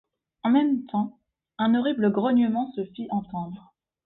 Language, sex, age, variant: French, female, 19-29, Français de métropole